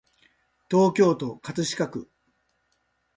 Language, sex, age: Japanese, male, 60-69